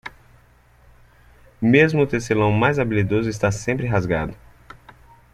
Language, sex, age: Portuguese, male, 30-39